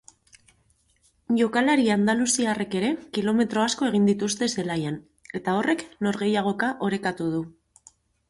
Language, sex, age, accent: Basque, female, 30-39, Mendebalekoa (Araba, Bizkaia, Gipuzkoako mendebaleko herri batzuk)